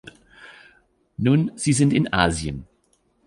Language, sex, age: German, male, 40-49